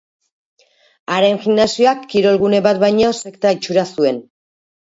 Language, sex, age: Basque, female, 40-49